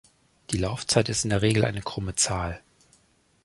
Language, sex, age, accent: German, male, 40-49, Deutschland Deutsch